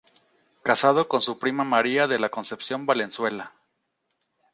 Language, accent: Spanish, México